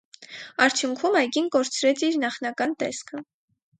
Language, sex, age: Armenian, female, under 19